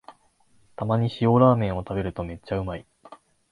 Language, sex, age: Japanese, male, 19-29